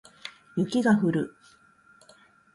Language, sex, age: Japanese, female, 50-59